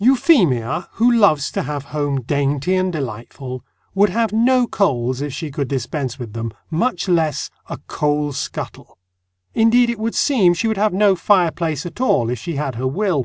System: none